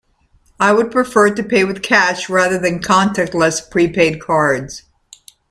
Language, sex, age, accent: English, female, 50-59, United States English